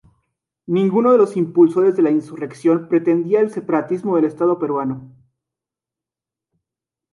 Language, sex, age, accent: Spanish, male, 19-29, México